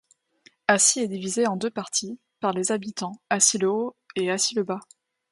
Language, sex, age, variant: French, female, 19-29, Français d'Europe